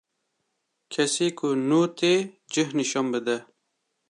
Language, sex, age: Kurdish, male, under 19